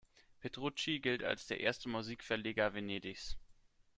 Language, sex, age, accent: German, male, 19-29, Deutschland Deutsch